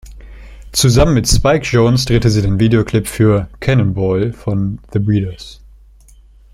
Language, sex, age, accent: German, male, under 19, Deutschland Deutsch